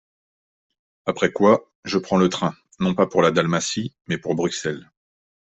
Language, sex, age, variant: French, male, 40-49, Français de métropole